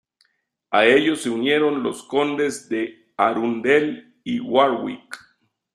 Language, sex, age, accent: Spanish, male, 50-59, México